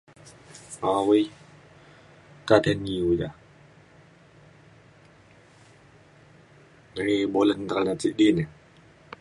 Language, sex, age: Mainstream Kenyah, female, 19-29